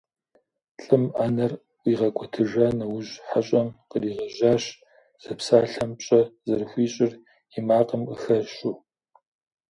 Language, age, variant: Kabardian, 50-59, Адыгэбзэ (Къэбэрдей, Кирил, псоми зэдай)